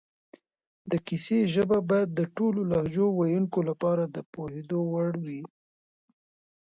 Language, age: Pashto, 19-29